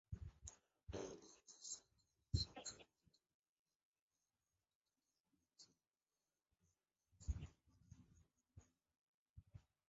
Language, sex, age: Bengali, male, 19-29